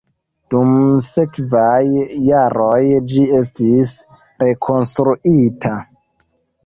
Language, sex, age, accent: Esperanto, male, 19-29, Internacia